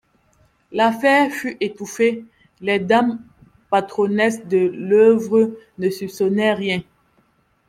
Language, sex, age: French, female, 30-39